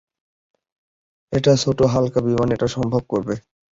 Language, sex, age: Bengali, male, 19-29